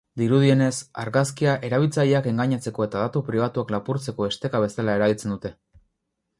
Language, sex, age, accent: Basque, male, 19-29, Mendebalekoa (Araba, Bizkaia, Gipuzkoako mendebaleko herri batzuk)